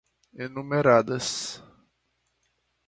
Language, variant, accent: Portuguese, Portuguese (Brasil), Nordestino